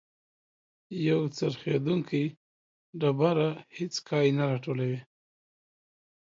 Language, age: Pashto, 40-49